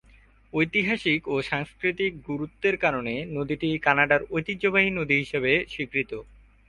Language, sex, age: Bengali, male, 19-29